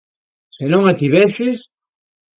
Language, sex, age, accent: Galician, male, 60-69, Atlántico (seseo e gheada)